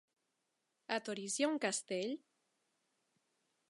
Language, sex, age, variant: Catalan, female, 30-39, Nord-Occidental